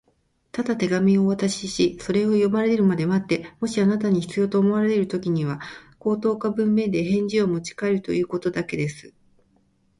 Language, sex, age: Japanese, female, 40-49